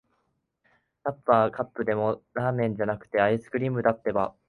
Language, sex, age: Japanese, male, 19-29